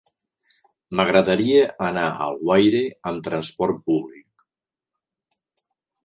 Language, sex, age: Catalan, male, 60-69